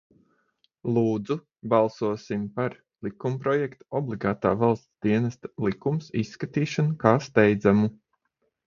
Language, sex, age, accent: Latvian, male, 30-39, Dzimtā valoda